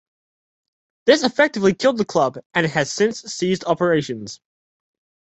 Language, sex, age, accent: English, male, under 19, New Zealand English